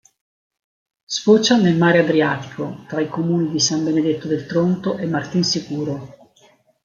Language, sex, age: Italian, female, 50-59